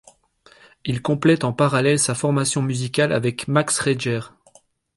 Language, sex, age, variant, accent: French, male, 30-39, Français d'Europe, Français de Belgique